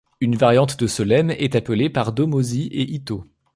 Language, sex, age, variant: French, male, 19-29, Français de métropole